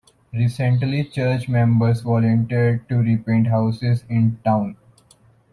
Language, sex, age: English, male, 19-29